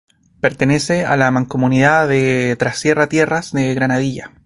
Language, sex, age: Spanish, male, 19-29